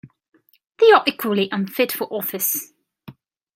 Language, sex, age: English, female, 19-29